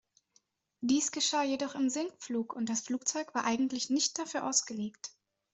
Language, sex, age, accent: German, female, 19-29, Deutschland Deutsch